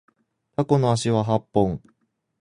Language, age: Japanese, 19-29